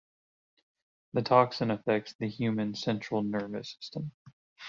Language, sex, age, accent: English, male, 30-39, United States English